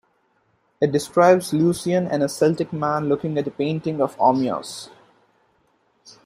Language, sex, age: English, male, 19-29